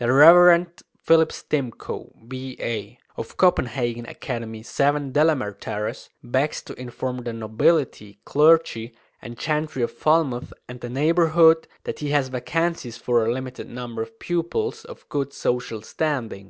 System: none